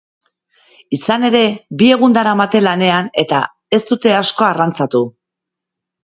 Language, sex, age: Basque, female, 40-49